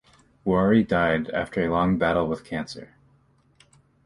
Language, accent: English, United States English